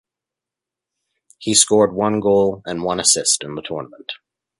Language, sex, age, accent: English, male, 30-39, Canadian English